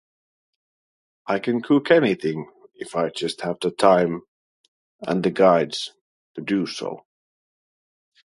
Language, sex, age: English, male, 30-39